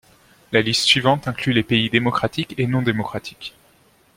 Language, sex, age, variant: French, male, 19-29, Français de métropole